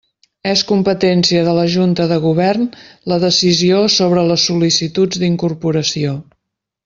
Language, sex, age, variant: Catalan, female, 50-59, Central